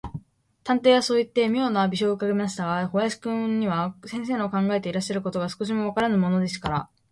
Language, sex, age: Japanese, female, under 19